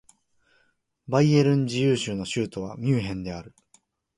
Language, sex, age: Japanese, male, 19-29